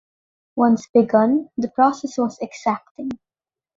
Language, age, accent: English, under 19, Filipino